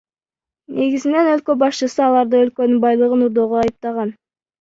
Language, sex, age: Kyrgyz, female, under 19